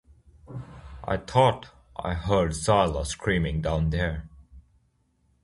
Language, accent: English, England English